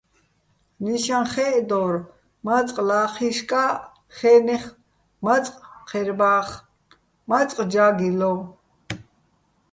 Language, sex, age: Bats, female, 70-79